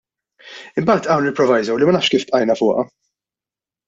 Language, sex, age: Maltese, male, 40-49